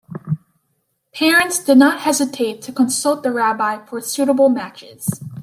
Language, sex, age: English, female, under 19